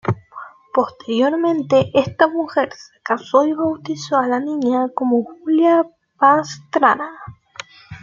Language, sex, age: Spanish, female, 19-29